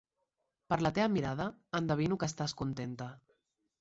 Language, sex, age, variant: Catalan, female, 19-29, Central